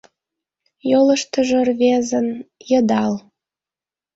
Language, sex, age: Mari, female, 19-29